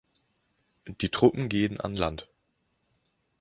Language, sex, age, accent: German, male, 19-29, Deutschland Deutsch